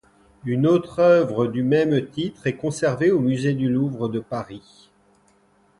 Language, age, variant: French, 50-59, Français de métropole